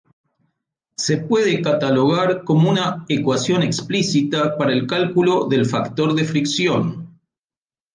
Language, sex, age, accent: Spanish, male, 50-59, Rioplatense: Argentina, Uruguay, este de Bolivia, Paraguay